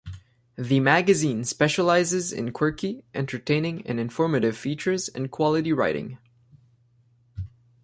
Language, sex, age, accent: English, male, 19-29, Canadian English